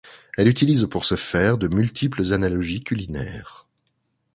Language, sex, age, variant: French, male, 40-49, Français de métropole